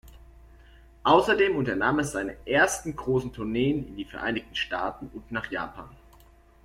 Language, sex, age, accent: German, male, 19-29, Deutschland Deutsch